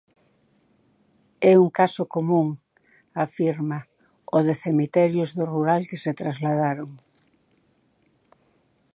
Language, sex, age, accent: Galician, female, 70-79, Atlántico (seseo e gheada)